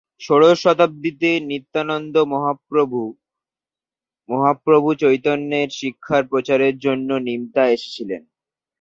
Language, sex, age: Bengali, male, 19-29